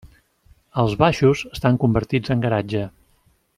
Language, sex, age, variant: Catalan, male, 50-59, Central